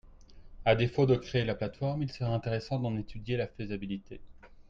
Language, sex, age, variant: French, male, 30-39, Français de métropole